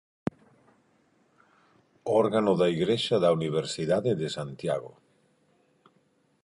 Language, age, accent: Galician, 40-49, Normativo (estándar); Neofalante